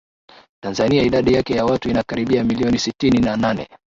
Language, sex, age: Swahili, male, 19-29